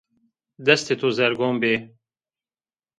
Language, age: Zaza, 30-39